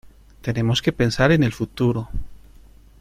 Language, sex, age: Spanish, male, 30-39